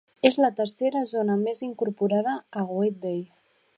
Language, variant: Catalan, Central